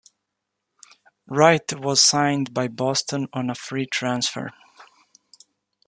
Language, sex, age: English, male, 19-29